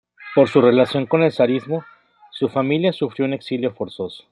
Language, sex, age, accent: Spanish, male, 40-49, México